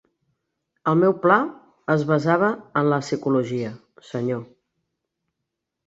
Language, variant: Catalan, Central